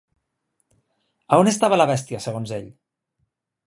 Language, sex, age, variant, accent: Catalan, male, 30-39, Nord-Occidental, nord-occidental